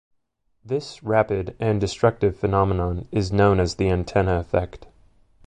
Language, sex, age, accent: English, male, 30-39, United States English